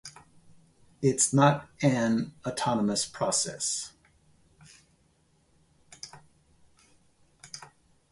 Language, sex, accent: English, male, United States English